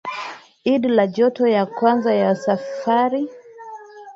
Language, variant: Swahili, Kiswahili cha Bara ya Kenya